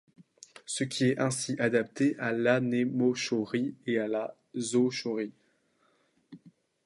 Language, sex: French, male